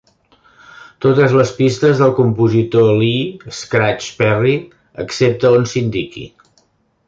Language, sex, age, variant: Catalan, male, 60-69, Central